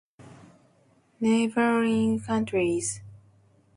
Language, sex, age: English, female, 19-29